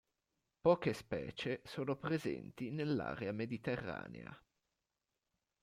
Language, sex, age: Italian, male, 19-29